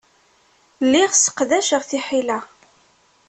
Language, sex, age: Kabyle, female, 30-39